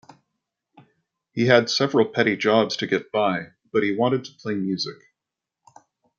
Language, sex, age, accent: English, male, 40-49, Canadian English